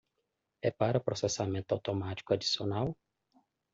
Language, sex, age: Portuguese, male, 30-39